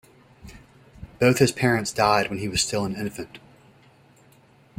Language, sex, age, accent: English, male, 40-49, United States English